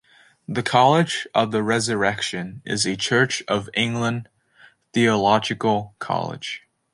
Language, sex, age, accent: English, male, 19-29, United States English